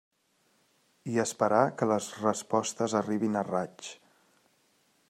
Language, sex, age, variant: Catalan, male, 30-39, Central